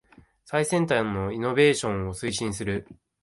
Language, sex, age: Japanese, male, 19-29